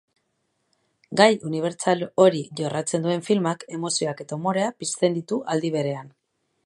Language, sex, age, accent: Basque, female, 30-39, Mendebalekoa (Araba, Bizkaia, Gipuzkoako mendebaleko herri batzuk)